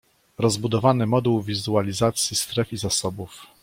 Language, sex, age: Polish, male, 40-49